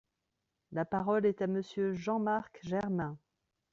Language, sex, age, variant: French, female, 40-49, Français de métropole